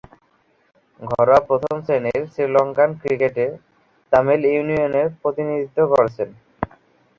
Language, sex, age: Bengali, male, 19-29